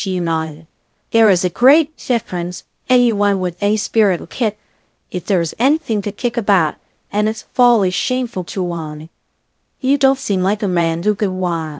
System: TTS, VITS